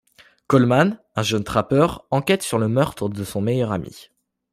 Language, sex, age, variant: French, male, under 19, Français de métropole